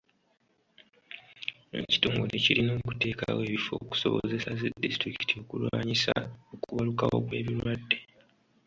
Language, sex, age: Ganda, male, 19-29